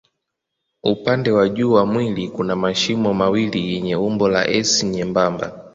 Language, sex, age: Swahili, male, 19-29